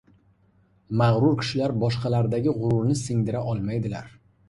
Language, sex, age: Uzbek, male, 19-29